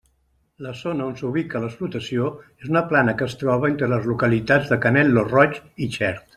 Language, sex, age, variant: Catalan, male, 60-69, Central